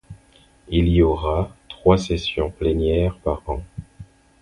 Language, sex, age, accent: French, male, 30-39, Français d’Haïti